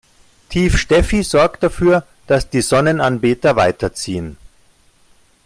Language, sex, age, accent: German, male, 50-59, Deutschland Deutsch